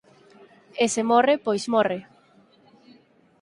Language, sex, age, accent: Galician, female, 19-29, Atlántico (seseo e gheada)